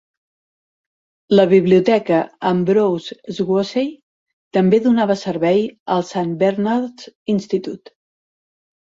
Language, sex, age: Catalan, female, 50-59